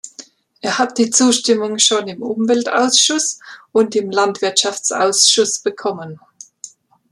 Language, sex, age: German, female, 50-59